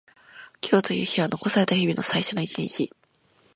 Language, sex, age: Japanese, female, 19-29